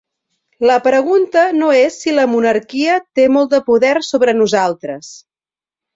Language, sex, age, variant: Catalan, female, 40-49, Central